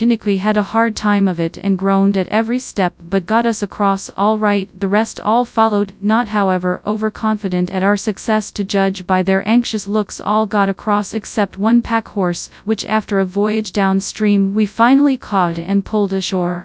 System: TTS, FastPitch